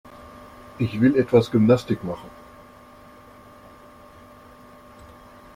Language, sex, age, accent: German, male, 50-59, Deutschland Deutsch